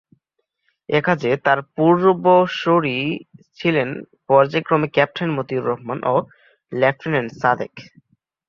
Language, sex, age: Bengali, male, under 19